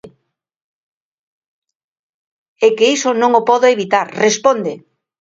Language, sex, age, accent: Galician, female, 60-69, Normativo (estándar)